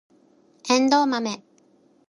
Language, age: Japanese, 19-29